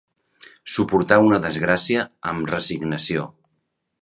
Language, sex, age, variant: Catalan, male, 40-49, Central